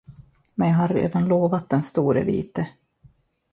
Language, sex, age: Swedish, male, 30-39